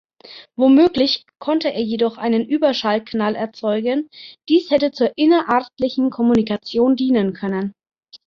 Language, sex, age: German, female, 30-39